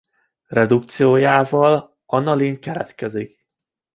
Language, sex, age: Hungarian, male, 19-29